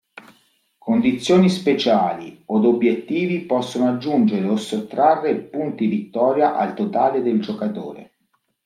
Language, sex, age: Italian, male, 40-49